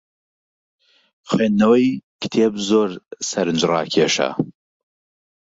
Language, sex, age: Central Kurdish, male, 40-49